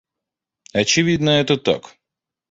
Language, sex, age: Russian, male, 30-39